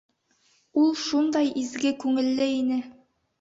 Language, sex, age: Bashkir, female, 19-29